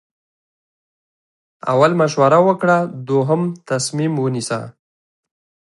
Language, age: Pashto, 19-29